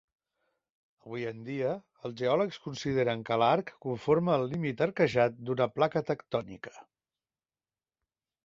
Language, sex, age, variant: Catalan, male, 50-59, Central